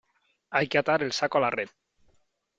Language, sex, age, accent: Spanish, male, 40-49, España: Sur peninsular (Andalucia, Extremadura, Murcia)